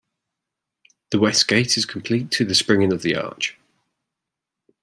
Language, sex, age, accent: English, male, 30-39, England English